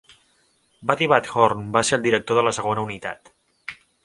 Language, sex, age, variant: Catalan, male, 19-29, Central